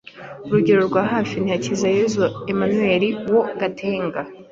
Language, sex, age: Kinyarwanda, female, 19-29